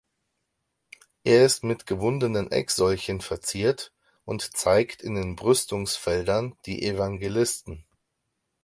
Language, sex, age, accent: German, male, 30-39, Deutschland Deutsch